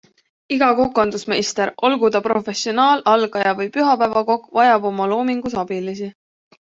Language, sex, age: Estonian, male, 19-29